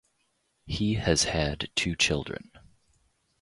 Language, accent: English, United States English